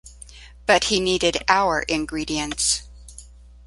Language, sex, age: English, female, 60-69